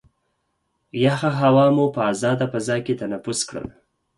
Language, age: Pashto, 30-39